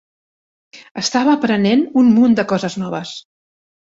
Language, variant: Catalan, Central